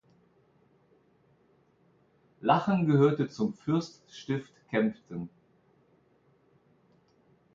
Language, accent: German, Deutschland Deutsch